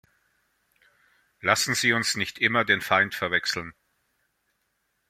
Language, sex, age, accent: German, male, 40-49, Deutschland Deutsch